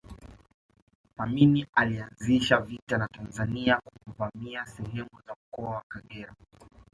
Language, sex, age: Swahili, male, 19-29